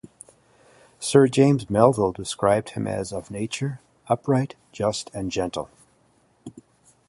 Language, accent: English, United States English